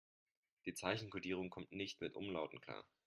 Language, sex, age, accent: German, male, 19-29, Deutschland Deutsch